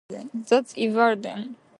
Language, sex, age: English, female, 19-29